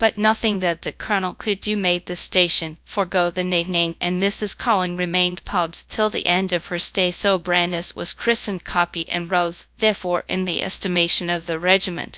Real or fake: fake